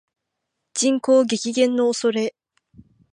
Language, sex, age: Japanese, female, under 19